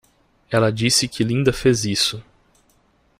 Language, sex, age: Portuguese, male, 19-29